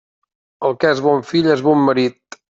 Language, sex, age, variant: Catalan, male, 30-39, Central